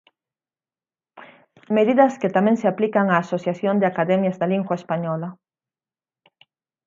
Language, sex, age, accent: Galician, female, 19-29, Atlántico (seseo e gheada); Normativo (estándar)